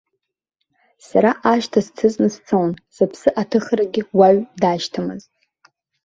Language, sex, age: Abkhazian, female, under 19